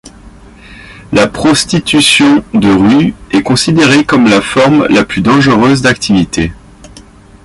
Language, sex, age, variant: French, male, 30-39, Français de métropole